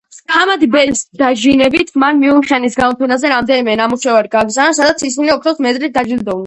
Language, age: Georgian, 30-39